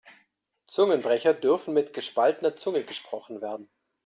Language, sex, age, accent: German, male, 40-49, Deutschland Deutsch